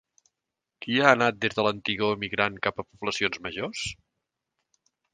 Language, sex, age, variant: Catalan, male, 50-59, Central